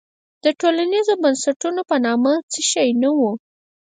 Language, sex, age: Pashto, female, under 19